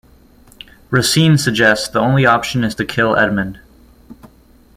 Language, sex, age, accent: English, male, 19-29, United States English